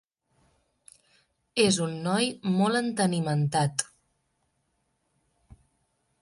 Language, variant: Catalan, Central